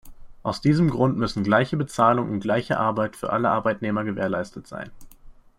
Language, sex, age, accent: German, male, under 19, Deutschland Deutsch